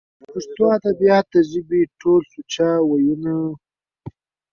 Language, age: Pashto, 30-39